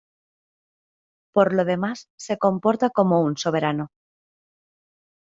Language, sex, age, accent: Spanish, female, 30-39, España: Centro-Sur peninsular (Madrid, Toledo, Castilla-La Mancha)